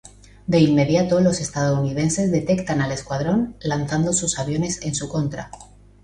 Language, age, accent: Spanish, 40-49, España: Centro-Sur peninsular (Madrid, Toledo, Castilla-La Mancha)